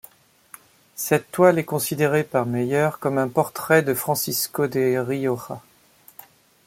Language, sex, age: French, male, 40-49